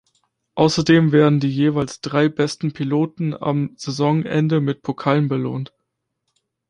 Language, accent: German, Deutschland Deutsch